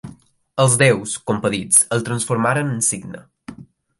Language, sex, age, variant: Catalan, male, under 19, Balear